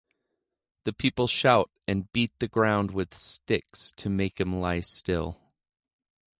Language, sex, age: English, male, 30-39